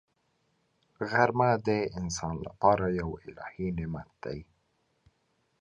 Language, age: Pashto, 19-29